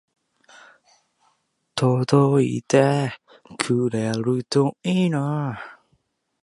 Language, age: Japanese, 19-29